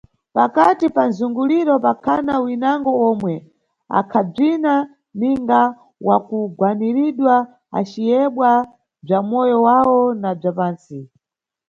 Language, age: Nyungwe, 30-39